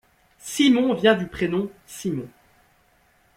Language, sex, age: French, male, 30-39